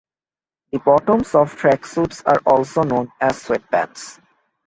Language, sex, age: English, male, 19-29